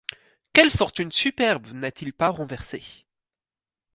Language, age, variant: French, 19-29, Français de métropole